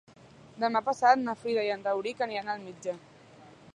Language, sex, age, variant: Catalan, female, 19-29, Central